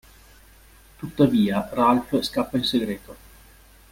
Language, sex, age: Italian, male, 40-49